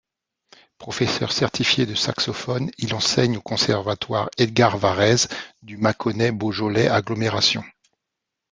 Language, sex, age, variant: French, male, 40-49, Français de métropole